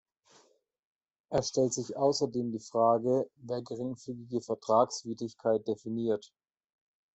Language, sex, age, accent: German, male, 30-39, Deutschland Deutsch